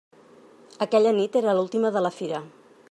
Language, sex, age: Catalan, female, 40-49